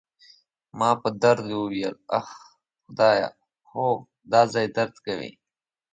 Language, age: Pashto, under 19